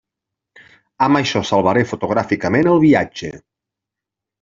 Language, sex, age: Catalan, male, 40-49